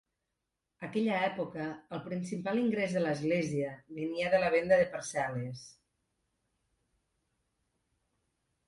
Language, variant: Catalan, Nord-Occidental